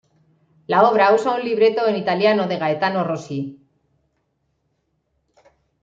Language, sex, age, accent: Spanish, female, 40-49, España: Norte peninsular (Asturias, Castilla y León, Cantabria, País Vasco, Navarra, Aragón, La Rioja, Guadalajara, Cuenca)